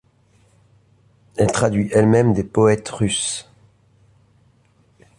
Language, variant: French, Français de métropole